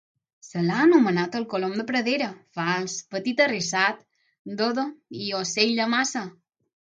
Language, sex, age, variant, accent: Catalan, female, under 19, Balear, balear; mallorquí